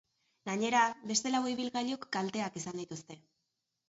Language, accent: Basque, Erdialdekoa edo Nafarra (Gipuzkoa, Nafarroa)